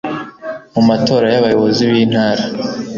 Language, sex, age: Kinyarwanda, male, 19-29